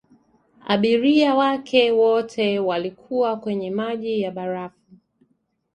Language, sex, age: Swahili, female, 19-29